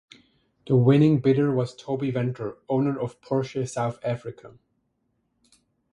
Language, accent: English, German English